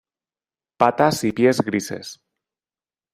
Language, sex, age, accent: Spanish, male, 30-39, España: Centro-Sur peninsular (Madrid, Toledo, Castilla-La Mancha)